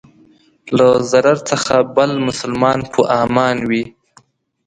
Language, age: Pashto, 19-29